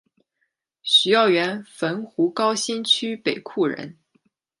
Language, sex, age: Chinese, female, 19-29